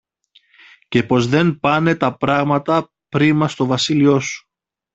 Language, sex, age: Greek, male, 40-49